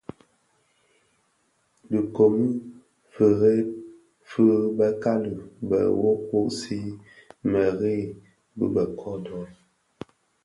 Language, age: Bafia, 19-29